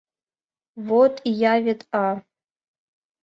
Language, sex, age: Mari, female, under 19